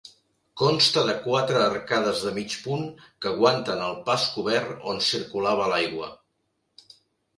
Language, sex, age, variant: Catalan, male, 50-59, Central